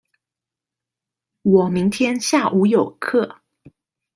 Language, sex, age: Chinese, female, 30-39